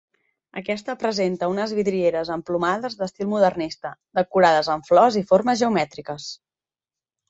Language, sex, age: Catalan, female, 30-39